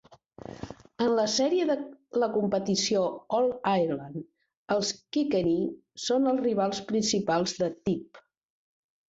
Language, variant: Catalan, Central